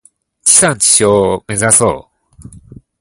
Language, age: Japanese, 19-29